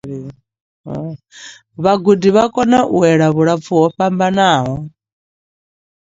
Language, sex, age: Venda, female, 40-49